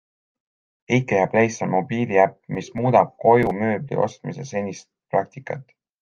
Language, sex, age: Estonian, male, 19-29